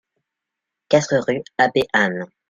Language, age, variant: French, 19-29, Français de métropole